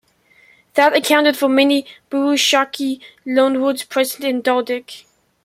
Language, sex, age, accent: English, male, under 19, England English